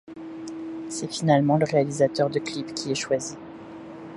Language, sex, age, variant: French, female, 30-39, Français de métropole